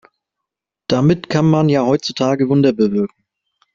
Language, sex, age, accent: German, male, 30-39, Deutschland Deutsch